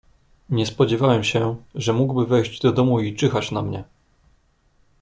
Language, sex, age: Polish, male, 19-29